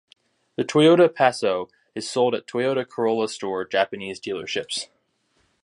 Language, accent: English, United States English